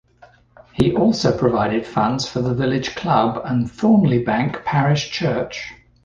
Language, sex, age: English, male, 60-69